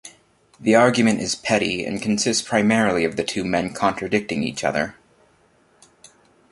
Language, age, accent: English, 19-29, United States English